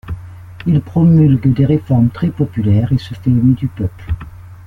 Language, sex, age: French, female, 60-69